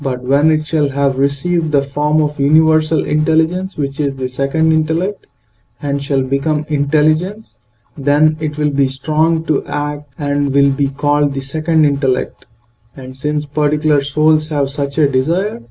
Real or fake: real